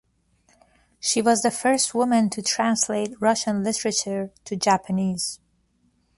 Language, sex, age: English, female, 30-39